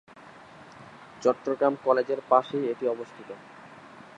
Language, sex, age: Bengali, male, 19-29